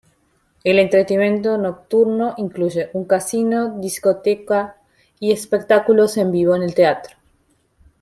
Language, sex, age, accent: Spanish, female, 19-29, Rioplatense: Argentina, Uruguay, este de Bolivia, Paraguay